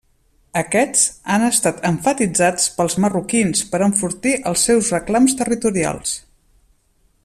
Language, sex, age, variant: Catalan, female, 40-49, Central